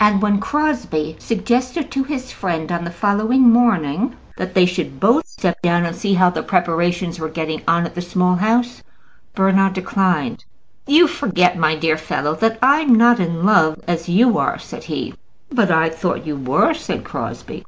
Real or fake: real